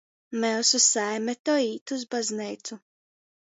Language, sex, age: Latgalian, female, 19-29